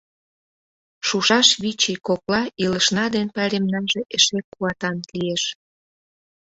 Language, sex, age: Mari, female, 30-39